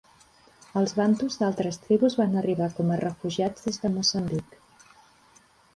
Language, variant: Catalan, Central